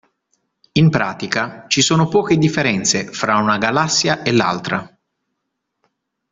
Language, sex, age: Italian, male, 30-39